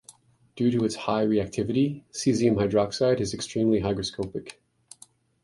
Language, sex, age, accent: English, male, 40-49, United States English